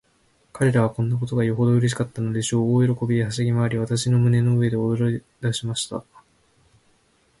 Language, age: Japanese, 19-29